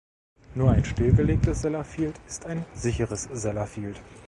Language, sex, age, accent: German, male, 30-39, Deutschland Deutsch